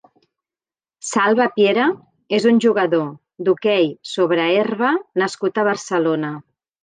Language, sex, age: Catalan, female, 50-59